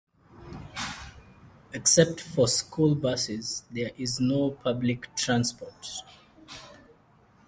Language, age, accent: English, 19-29, Kenyan English